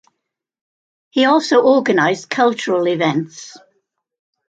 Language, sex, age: English, female, 70-79